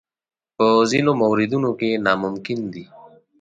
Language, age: Pashto, 19-29